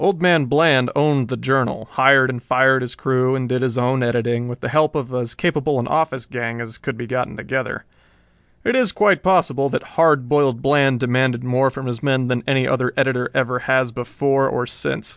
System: none